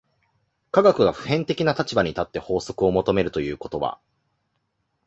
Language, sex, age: Japanese, male, 19-29